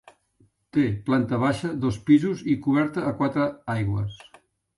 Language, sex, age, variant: Catalan, male, 60-69, Central